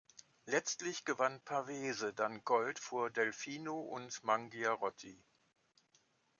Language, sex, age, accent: German, male, 60-69, Deutschland Deutsch